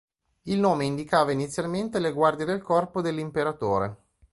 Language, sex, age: Italian, male, 30-39